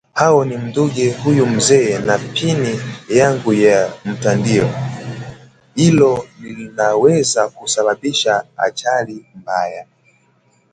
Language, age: Swahili, 19-29